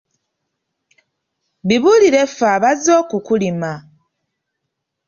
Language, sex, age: Ganda, female, 30-39